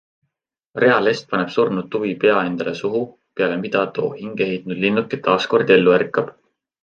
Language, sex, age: Estonian, male, 19-29